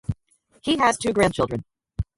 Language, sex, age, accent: English, female, 50-59, United States English